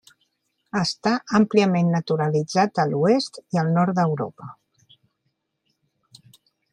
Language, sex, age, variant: Catalan, female, 50-59, Central